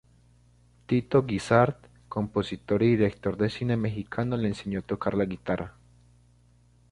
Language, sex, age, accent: Spanish, male, 19-29, Andino-Pacífico: Colombia, Perú, Ecuador, oeste de Bolivia y Venezuela andina